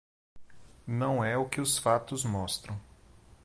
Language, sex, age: Portuguese, male, 50-59